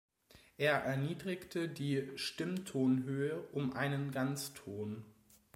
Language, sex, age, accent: German, male, 19-29, Deutschland Deutsch